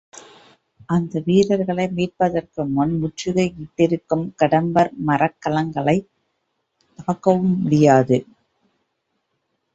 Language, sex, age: Tamil, female, 30-39